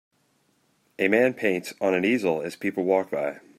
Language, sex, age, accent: English, male, 30-39, United States English